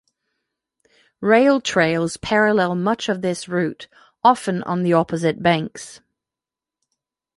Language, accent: English, United States English